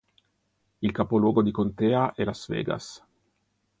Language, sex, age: Italian, male, 50-59